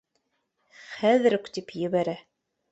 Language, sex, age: Bashkir, female, 30-39